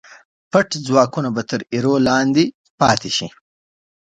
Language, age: Pashto, 19-29